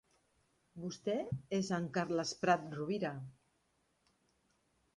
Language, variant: Catalan, Central